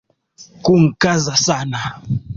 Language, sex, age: Swahili, male, 30-39